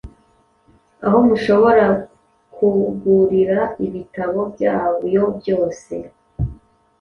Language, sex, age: Kinyarwanda, female, 30-39